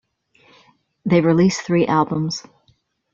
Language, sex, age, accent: English, female, 50-59, United States English